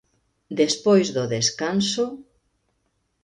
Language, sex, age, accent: Galician, female, 50-59, Oriental (común en zona oriental)